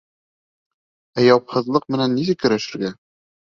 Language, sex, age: Bashkir, male, 19-29